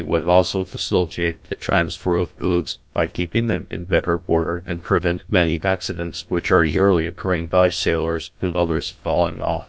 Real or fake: fake